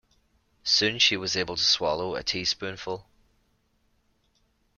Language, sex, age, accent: English, male, 30-39, Irish English